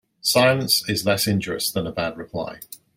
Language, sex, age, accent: English, male, 50-59, England English